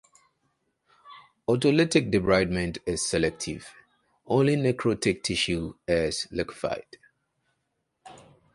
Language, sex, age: English, male, 30-39